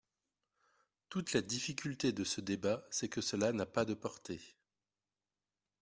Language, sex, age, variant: French, male, 30-39, Français de métropole